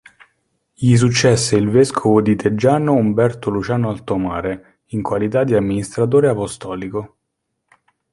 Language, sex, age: Italian, male, 19-29